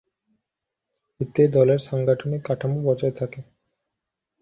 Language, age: Bengali, 19-29